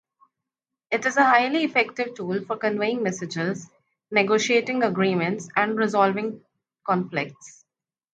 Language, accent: English, India and South Asia (India, Pakistan, Sri Lanka)